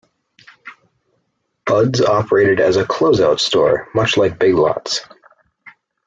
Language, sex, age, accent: English, male, under 19, United States English